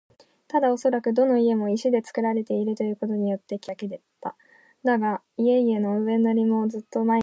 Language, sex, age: Japanese, female, 19-29